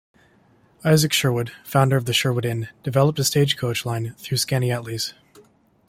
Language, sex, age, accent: English, male, 19-29, Canadian English